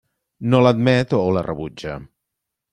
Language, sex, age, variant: Catalan, male, 40-49, Central